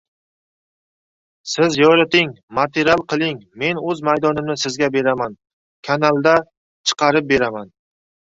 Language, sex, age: Uzbek, male, 19-29